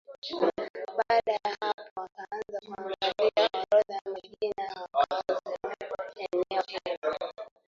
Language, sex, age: Swahili, female, 19-29